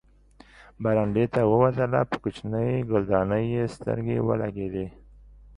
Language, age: Pashto, 40-49